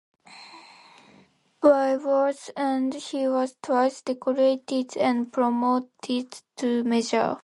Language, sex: English, female